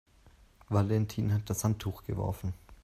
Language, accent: German, Deutschland Deutsch